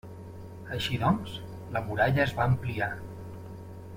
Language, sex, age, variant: Catalan, male, 40-49, Septentrional